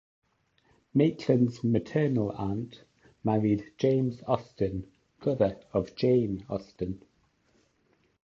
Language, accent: English, England English